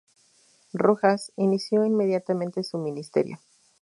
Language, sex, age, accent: Spanish, female, 19-29, México